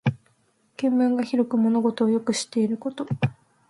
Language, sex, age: Japanese, female, 19-29